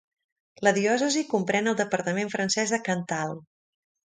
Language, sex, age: Catalan, female, 40-49